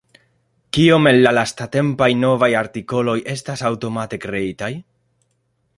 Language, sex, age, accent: Esperanto, male, 19-29, Internacia